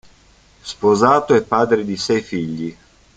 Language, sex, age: Italian, male, 50-59